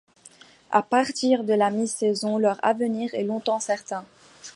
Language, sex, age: French, female, 19-29